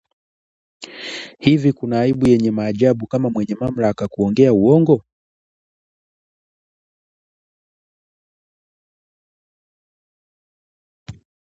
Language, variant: Swahili, Kiswahili cha Bara ya Tanzania